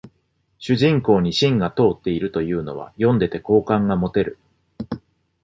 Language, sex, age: Japanese, male, 40-49